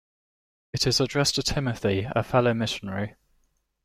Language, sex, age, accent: English, male, 19-29, England English